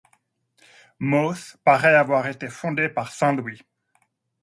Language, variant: French, Français de métropole